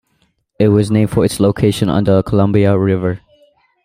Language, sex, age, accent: English, male, under 19, India and South Asia (India, Pakistan, Sri Lanka)